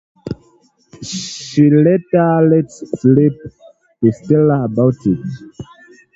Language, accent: English, United States English